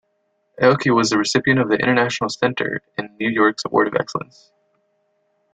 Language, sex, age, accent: English, male, under 19, United States English